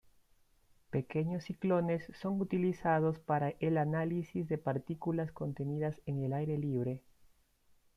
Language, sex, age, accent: Spanish, male, 19-29, Andino-Pacífico: Colombia, Perú, Ecuador, oeste de Bolivia y Venezuela andina